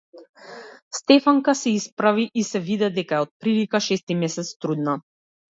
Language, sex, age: Macedonian, female, 30-39